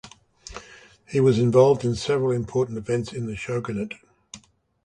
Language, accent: English, Australian English